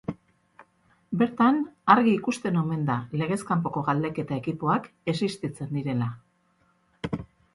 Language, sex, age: Basque, female, 40-49